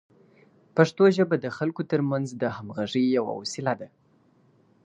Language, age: Pashto, 19-29